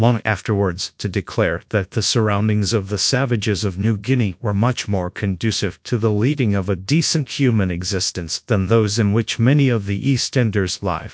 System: TTS, GradTTS